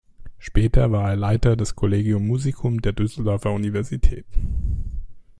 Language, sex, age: German, male, 50-59